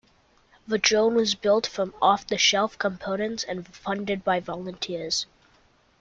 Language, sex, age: English, male, under 19